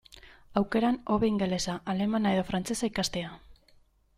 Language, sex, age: Basque, female, 30-39